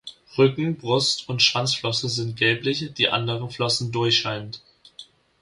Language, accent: German, Deutschland Deutsch